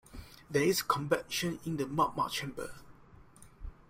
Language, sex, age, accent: English, male, 19-29, Malaysian English